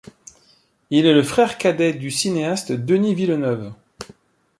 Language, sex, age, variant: French, male, 40-49, Français de métropole